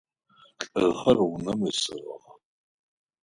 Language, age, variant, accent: Adyghe, 40-49, Адыгабзэ (Кирил, пстэумэ зэдыряе), Кıэмгуй (Çemguy)